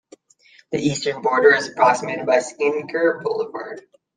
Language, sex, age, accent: English, male, under 19, United States English